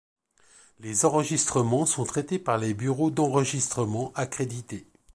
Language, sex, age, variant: French, male, 50-59, Français de métropole